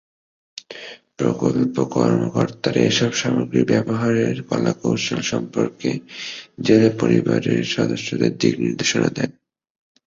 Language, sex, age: Bengali, male, under 19